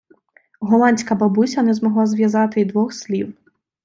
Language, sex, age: Ukrainian, female, 19-29